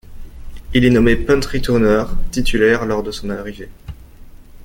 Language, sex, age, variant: French, male, under 19, Français de métropole